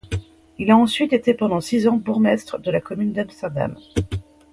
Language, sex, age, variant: French, female, 40-49, Français de métropole